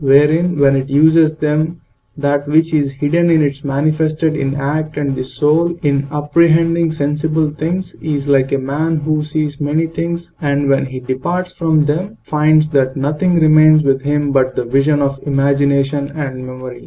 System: none